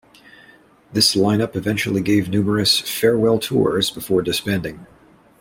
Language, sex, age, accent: English, male, 30-39, United States English